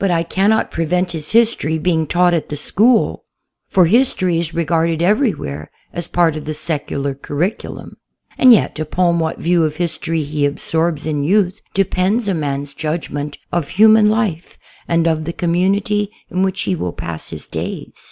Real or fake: real